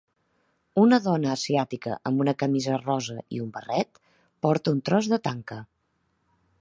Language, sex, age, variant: Catalan, female, 40-49, Central